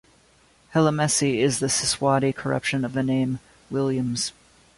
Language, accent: English, United States English